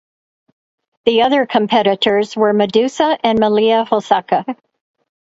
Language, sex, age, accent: English, female, 60-69, United States English